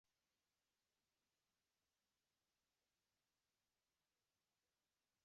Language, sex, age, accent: Spanish, male, under 19, Chileno: Chile, Cuyo